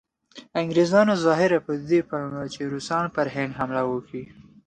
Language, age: Pashto, 19-29